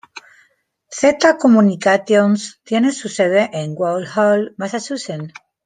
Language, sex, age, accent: Spanish, female, 40-49, España: Sur peninsular (Andalucia, Extremadura, Murcia)